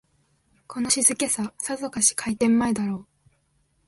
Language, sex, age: Japanese, female, 19-29